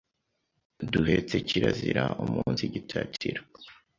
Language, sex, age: Kinyarwanda, male, under 19